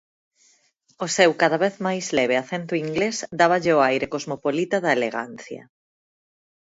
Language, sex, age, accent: Galician, female, 30-39, Atlántico (seseo e gheada)